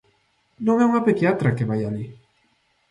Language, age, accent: Galician, under 19, Normativo (estándar)